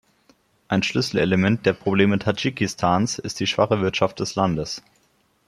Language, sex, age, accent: German, male, 30-39, Deutschland Deutsch